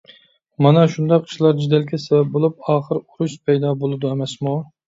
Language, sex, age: Uyghur, male, 30-39